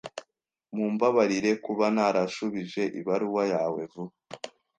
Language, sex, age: Kinyarwanda, male, under 19